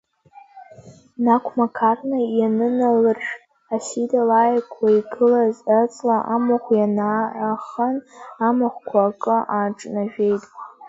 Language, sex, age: Abkhazian, female, under 19